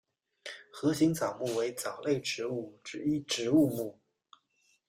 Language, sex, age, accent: Chinese, male, 40-49, 出生地：上海市